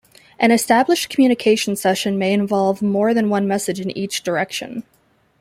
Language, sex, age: English, female, 30-39